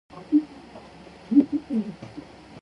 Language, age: English, 19-29